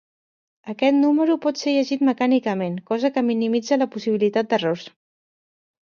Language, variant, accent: Catalan, Central, central